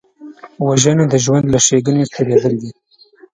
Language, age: Pashto, 30-39